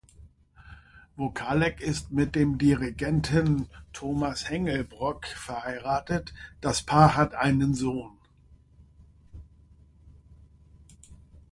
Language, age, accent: German, 60-69, Deutschland Deutsch